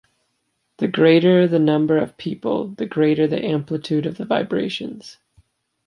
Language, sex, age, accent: English, male, 19-29, United States English